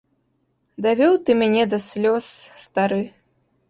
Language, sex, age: Belarusian, female, under 19